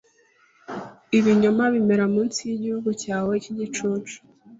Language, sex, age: Kinyarwanda, female, 19-29